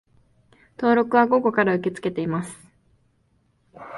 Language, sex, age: Japanese, female, 19-29